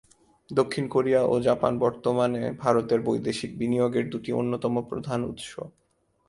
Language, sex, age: Bengali, male, 19-29